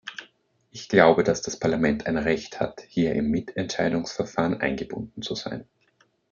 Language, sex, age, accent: German, male, 30-39, Österreichisches Deutsch